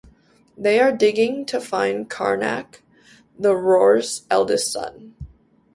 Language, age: English, 19-29